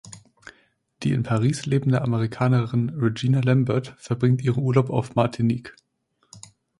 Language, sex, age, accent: German, male, 19-29, Deutschland Deutsch